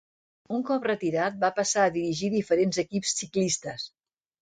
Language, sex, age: Catalan, female, 60-69